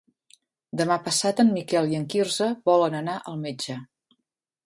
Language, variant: Catalan, Central